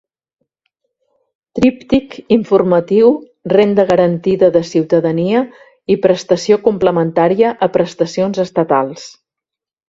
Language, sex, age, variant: Catalan, female, 60-69, Central